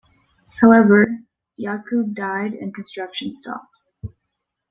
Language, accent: English, Canadian English